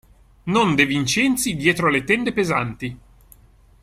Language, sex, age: Italian, male, 30-39